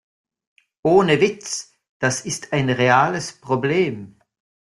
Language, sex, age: German, male, 40-49